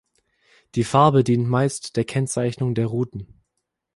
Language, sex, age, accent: German, male, 19-29, Deutschland Deutsch